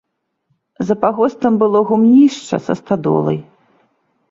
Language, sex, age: Belarusian, female, 30-39